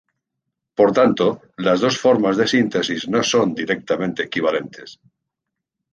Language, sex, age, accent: Spanish, male, 50-59, España: Centro-Sur peninsular (Madrid, Toledo, Castilla-La Mancha)